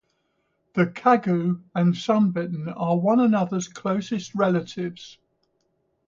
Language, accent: English, England English